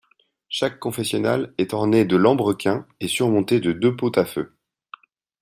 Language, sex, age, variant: French, male, 30-39, Français de métropole